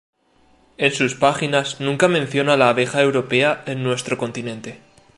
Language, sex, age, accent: Spanish, male, 19-29, España: Norte peninsular (Asturias, Castilla y León, Cantabria, País Vasco, Navarra, Aragón, La Rioja, Guadalajara, Cuenca)